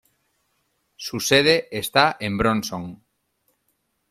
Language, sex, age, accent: Spanish, male, 40-49, España: Norte peninsular (Asturias, Castilla y León, Cantabria, País Vasco, Navarra, Aragón, La Rioja, Guadalajara, Cuenca)